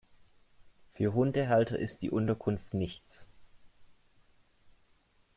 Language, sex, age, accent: German, male, 19-29, Deutschland Deutsch